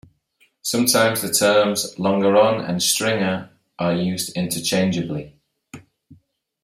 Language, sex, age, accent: English, male, 30-39, England English